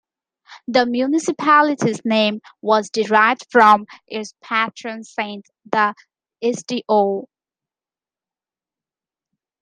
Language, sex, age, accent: English, female, 19-29, United States English